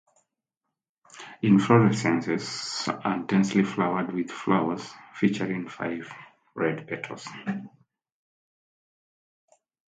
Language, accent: English, Southern African (South Africa, Zimbabwe, Namibia)